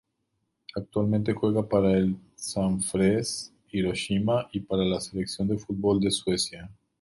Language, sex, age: Spanish, male, 40-49